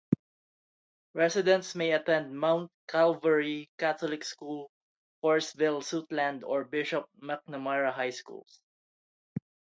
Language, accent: English, Filipino